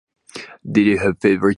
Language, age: English, 19-29